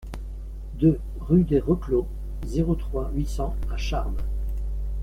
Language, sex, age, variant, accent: French, male, 60-69, Français d'Europe, Français de Belgique